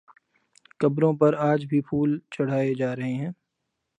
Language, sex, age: Urdu, male, 19-29